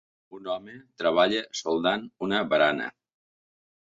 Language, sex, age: Catalan, male, 60-69